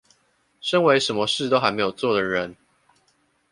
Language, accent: Chinese, 出生地：臺北市